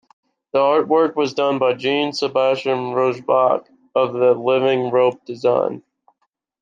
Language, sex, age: English, male, 19-29